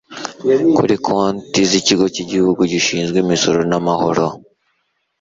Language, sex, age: Kinyarwanda, male, 19-29